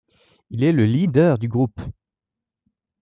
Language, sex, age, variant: French, male, 19-29, Français de métropole